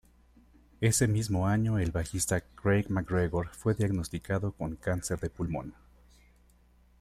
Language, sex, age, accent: Spanish, male, 50-59, México